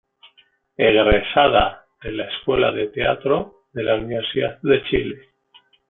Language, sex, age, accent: Spanish, male, 50-59, España: Norte peninsular (Asturias, Castilla y León, Cantabria, País Vasco, Navarra, Aragón, La Rioja, Guadalajara, Cuenca)